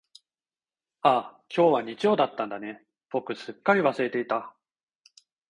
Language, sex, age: Japanese, male, 40-49